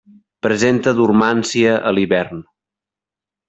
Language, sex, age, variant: Catalan, male, 40-49, Central